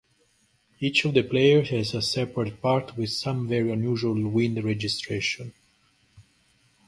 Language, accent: English, United States English; Australian English